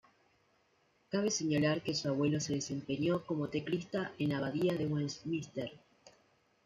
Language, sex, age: Spanish, female, 19-29